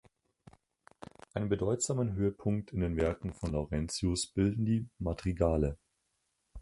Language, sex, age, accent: German, male, 19-29, Deutschland Deutsch